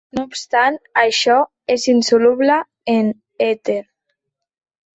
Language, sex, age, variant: Catalan, female, under 19, Central